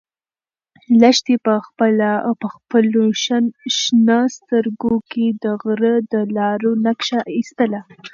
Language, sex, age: Pashto, female, 19-29